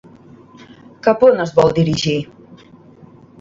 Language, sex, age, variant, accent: Catalan, female, 40-49, Central, central